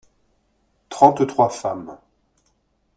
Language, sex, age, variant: French, male, 30-39, Français de métropole